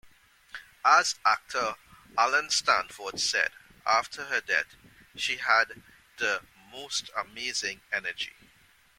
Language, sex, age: English, male, 40-49